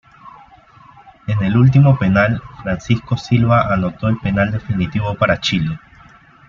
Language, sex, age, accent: Spanish, male, 19-29, Andino-Pacífico: Colombia, Perú, Ecuador, oeste de Bolivia y Venezuela andina